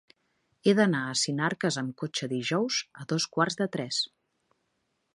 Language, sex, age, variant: Catalan, female, 40-49, Central